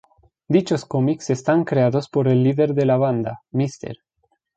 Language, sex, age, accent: Spanish, male, 19-29, España: Centro-Sur peninsular (Madrid, Toledo, Castilla-La Mancha)